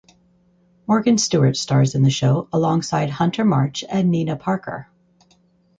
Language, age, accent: English, 40-49, United States English